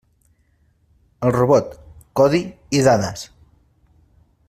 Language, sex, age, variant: Catalan, male, 40-49, Central